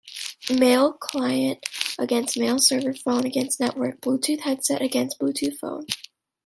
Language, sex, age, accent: English, female, under 19, United States English